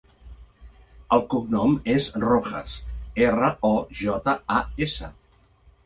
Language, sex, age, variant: Catalan, male, 50-59, Central